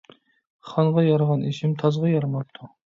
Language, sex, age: Uyghur, male, 30-39